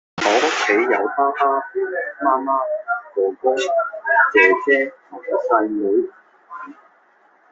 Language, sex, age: Cantonese, male, 30-39